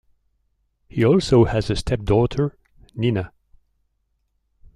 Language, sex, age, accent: English, male, 60-69, United States English